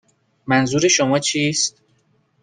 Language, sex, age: Persian, male, 19-29